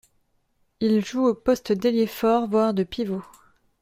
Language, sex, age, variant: French, female, 30-39, Français de métropole